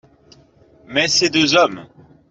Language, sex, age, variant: French, male, 19-29, Français de métropole